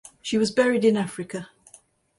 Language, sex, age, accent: English, female, 70-79, England English